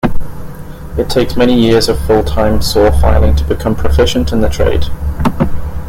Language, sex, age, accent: English, male, 19-29, England English